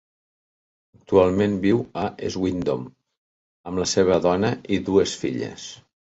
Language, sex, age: Catalan, male, 60-69